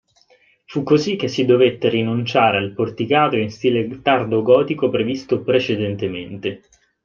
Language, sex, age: Italian, male, 19-29